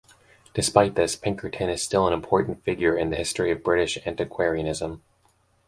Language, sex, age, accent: English, male, 19-29, United States English